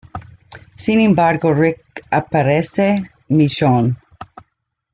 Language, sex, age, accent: Spanish, female, 50-59, México